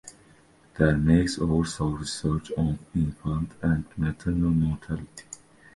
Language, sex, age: English, male, 19-29